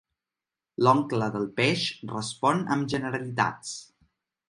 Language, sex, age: Catalan, male, 19-29